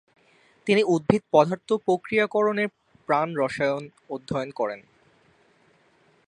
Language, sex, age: Bengali, male, 19-29